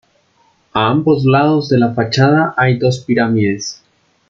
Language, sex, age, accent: Spanish, male, 19-29, Andino-Pacífico: Colombia, Perú, Ecuador, oeste de Bolivia y Venezuela andina